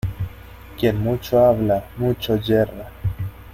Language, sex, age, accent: Spanish, male, 19-29, Rioplatense: Argentina, Uruguay, este de Bolivia, Paraguay